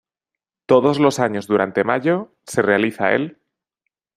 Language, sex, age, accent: Spanish, male, 30-39, España: Centro-Sur peninsular (Madrid, Toledo, Castilla-La Mancha)